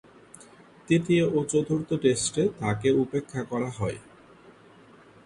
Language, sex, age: Bengali, male, 19-29